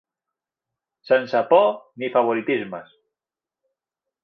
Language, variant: Catalan, Central